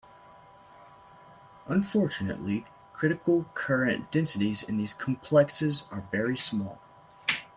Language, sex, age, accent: English, male, 19-29, Irish English